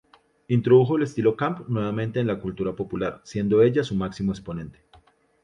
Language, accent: Spanish, Andino-Pacífico: Colombia, Perú, Ecuador, oeste de Bolivia y Venezuela andina